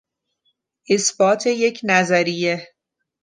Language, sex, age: Persian, female, 30-39